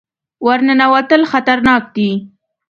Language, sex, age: Pashto, female, 19-29